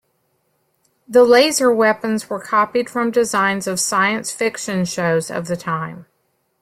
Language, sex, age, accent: English, female, 50-59, United States English